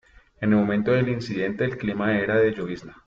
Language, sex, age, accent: Spanish, male, 19-29, Andino-Pacífico: Colombia, Perú, Ecuador, oeste de Bolivia y Venezuela andina